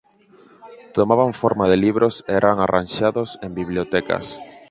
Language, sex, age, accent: Galician, male, 19-29, Central (gheada)